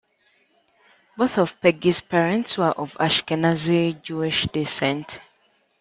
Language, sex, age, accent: English, female, 19-29, England English